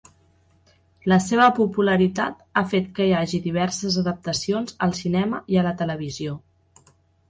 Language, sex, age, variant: Catalan, female, 30-39, Central